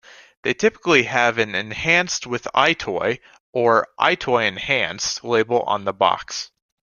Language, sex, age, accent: English, male, under 19, United States English